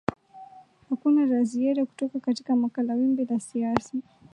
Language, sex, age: Swahili, female, 19-29